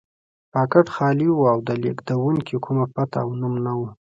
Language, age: Pashto, 19-29